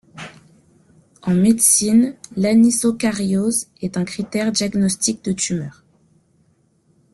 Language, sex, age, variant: French, female, 30-39, Français de métropole